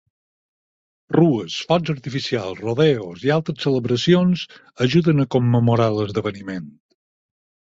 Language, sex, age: Catalan, male, 50-59